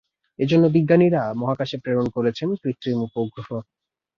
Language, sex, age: Bengali, male, 19-29